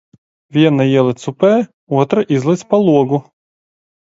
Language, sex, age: Latvian, male, 40-49